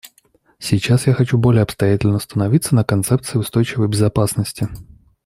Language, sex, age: Russian, male, 30-39